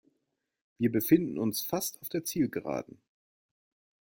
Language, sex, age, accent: German, male, 40-49, Deutschland Deutsch